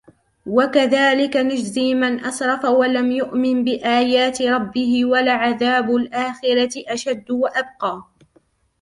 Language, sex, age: Arabic, female, 19-29